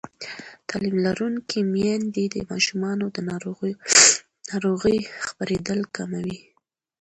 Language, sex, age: Pashto, female, 19-29